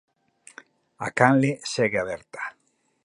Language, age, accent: Galician, 50-59, Central (gheada)